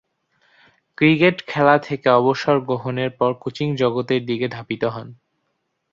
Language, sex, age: Bengali, male, 19-29